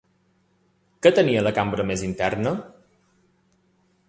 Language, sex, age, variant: Catalan, male, 30-39, Balear